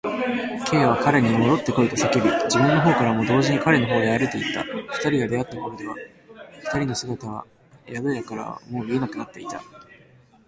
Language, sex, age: Japanese, male, 19-29